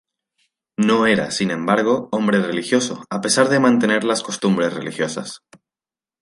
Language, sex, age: Spanish, male, 19-29